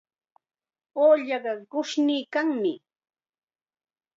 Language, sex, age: Chiquián Ancash Quechua, female, 30-39